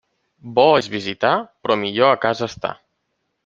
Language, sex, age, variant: Catalan, male, 30-39, Central